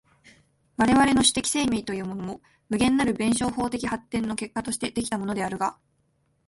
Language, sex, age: Japanese, female, 19-29